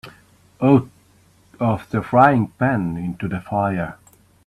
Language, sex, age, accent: English, male, 30-39, England English